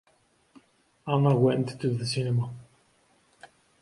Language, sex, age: English, male, 19-29